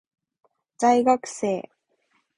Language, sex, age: Japanese, female, 19-29